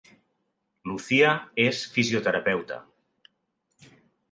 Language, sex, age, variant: Catalan, male, 60-69, Central